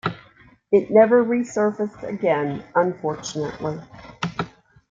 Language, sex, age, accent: English, female, 50-59, United States English